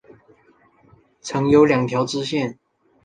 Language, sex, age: Chinese, male, under 19